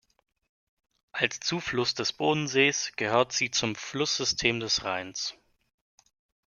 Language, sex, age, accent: German, male, 19-29, Deutschland Deutsch